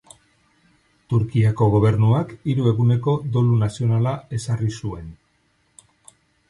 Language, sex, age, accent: Basque, male, 50-59, Mendebalekoa (Araba, Bizkaia, Gipuzkoako mendebaleko herri batzuk)